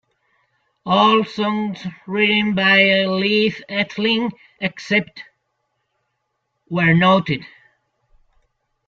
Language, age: English, 40-49